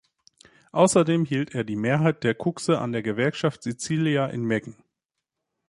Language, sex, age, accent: German, male, 19-29, Deutschland Deutsch